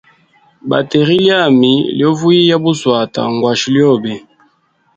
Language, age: Hemba, 19-29